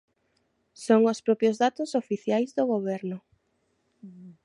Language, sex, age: Galician, female, 19-29